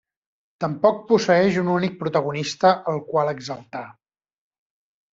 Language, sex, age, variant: Catalan, male, 40-49, Central